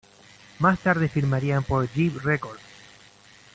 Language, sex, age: Spanish, male, 19-29